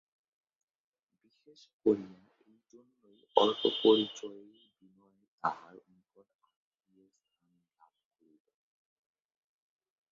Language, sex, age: Bengali, male, 19-29